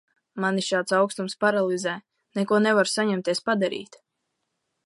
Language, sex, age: Latvian, female, under 19